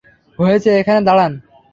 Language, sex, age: Bengali, male, under 19